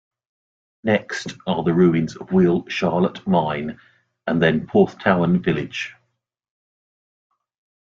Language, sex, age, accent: English, male, 50-59, England English